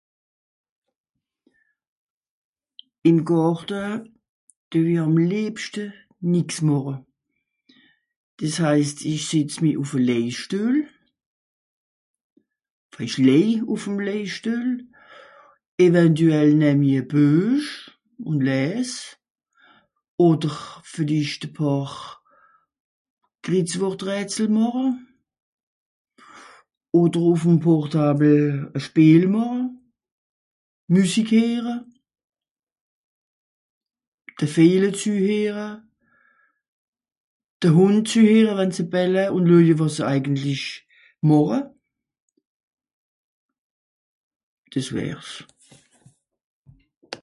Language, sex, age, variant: Swiss German, female, 60-69, Nordniederàlemmànisch (Rishoffe, Zàwere, Bùsswìller, Hawenau, Brüemt, Stroossbùri, Molse, Dàmbàch, Schlettstàtt, Pfàlzbùri usw.)